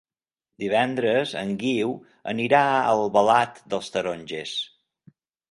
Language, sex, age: Catalan, male, 50-59